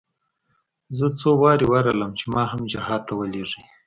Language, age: Pashto, 40-49